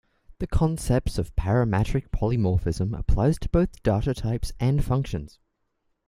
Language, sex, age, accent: English, male, 19-29, England English